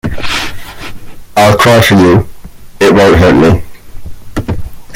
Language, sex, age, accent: English, male, 19-29, England English